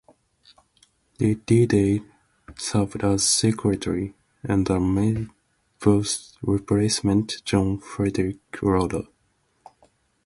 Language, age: English, 19-29